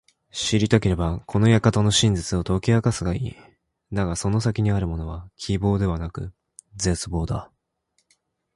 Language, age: Japanese, 19-29